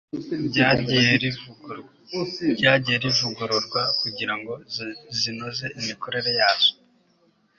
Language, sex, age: Kinyarwanda, male, 19-29